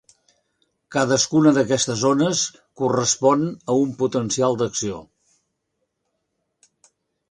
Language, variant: Catalan, Central